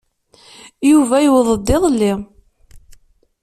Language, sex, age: Kabyle, female, 30-39